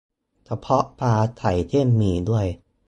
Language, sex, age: Thai, male, 19-29